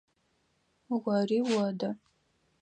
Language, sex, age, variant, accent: Adyghe, female, 19-29, Адыгабзэ (Кирил, пстэумэ зэдыряе), Бжъэдыгъу (Bjeduğ)